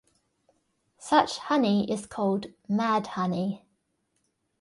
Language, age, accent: English, 30-39, Australian English